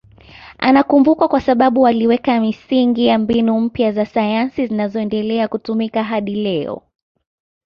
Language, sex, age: Swahili, female, 19-29